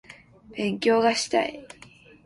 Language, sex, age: Japanese, female, under 19